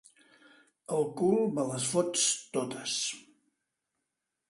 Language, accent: Catalan, Barceloní